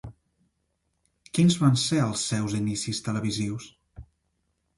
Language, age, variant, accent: Catalan, under 19, Central, central